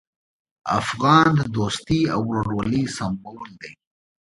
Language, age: Pashto, 19-29